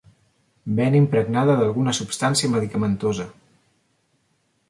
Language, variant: Catalan, Central